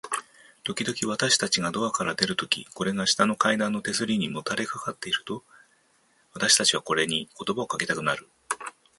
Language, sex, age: Japanese, male, 50-59